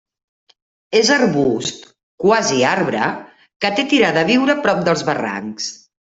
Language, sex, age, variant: Catalan, female, 50-59, Central